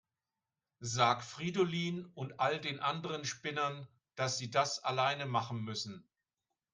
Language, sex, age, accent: German, male, 60-69, Deutschland Deutsch